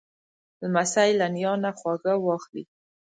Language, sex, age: Pashto, female, 19-29